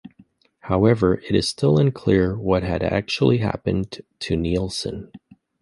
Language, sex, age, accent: English, male, 30-39, United States English